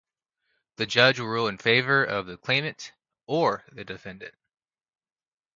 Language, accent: English, United States English